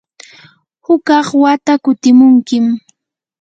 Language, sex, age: Yanahuanca Pasco Quechua, female, 19-29